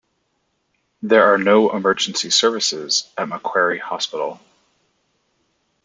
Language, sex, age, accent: English, male, 30-39, United States English